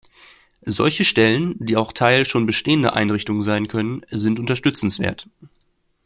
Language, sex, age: German, male, 19-29